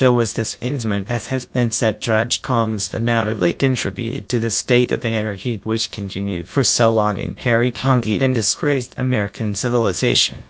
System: TTS, GlowTTS